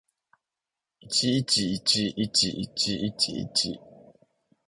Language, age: Japanese, 19-29